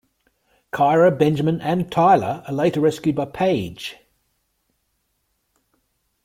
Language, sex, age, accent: English, male, 50-59, Australian English